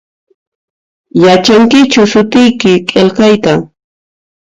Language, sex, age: Puno Quechua, female, 19-29